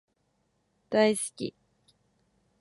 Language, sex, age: Japanese, female, 19-29